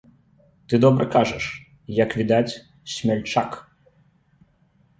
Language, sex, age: Belarusian, male, 30-39